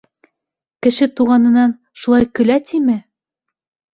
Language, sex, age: Bashkir, female, 19-29